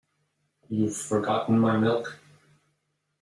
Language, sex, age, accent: English, male, 30-39, United States English